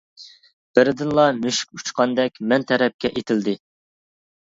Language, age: Uyghur, 19-29